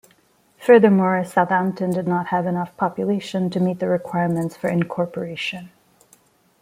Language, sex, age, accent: English, female, 30-39, India and South Asia (India, Pakistan, Sri Lanka)